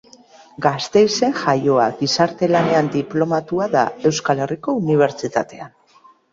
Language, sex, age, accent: Basque, female, 40-49, Mendebalekoa (Araba, Bizkaia, Gipuzkoako mendebaleko herri batzuk)